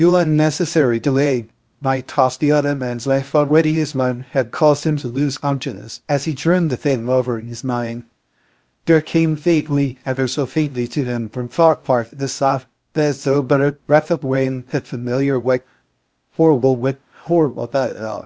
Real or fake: fake